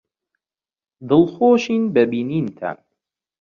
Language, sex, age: Central Kurdish, male, 19-29